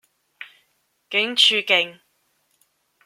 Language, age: Cantonese, 19-29